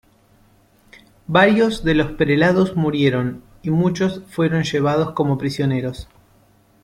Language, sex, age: Spanish, male, 30-39